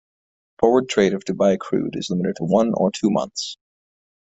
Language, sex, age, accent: English, male, 19-29, United States English